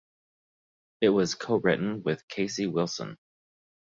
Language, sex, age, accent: English, male, 30-39, United States English